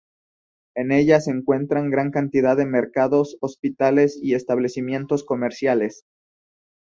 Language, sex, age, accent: Spanish, male, 19-29, México